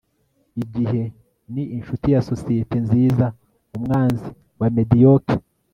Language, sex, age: Kinyarwanda, male, 30-39